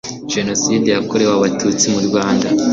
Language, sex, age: Kinyarwanda, male, 19-29